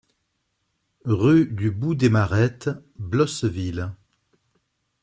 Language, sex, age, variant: French, male, 50-59, Français de métropole